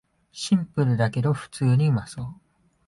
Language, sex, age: Japanese, male, 19-29